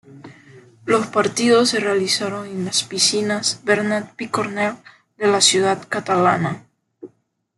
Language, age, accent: Spanish, 19-29, Caribe: Cuba, Venezuela, Puerto Rico, República Dominicana, Panamá, Colombia caribeña, México caribeño, Costa del golfo de México